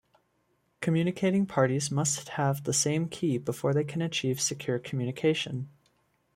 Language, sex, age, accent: English, male, 19-29, United States English